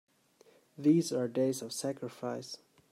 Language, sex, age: English, male, 19-29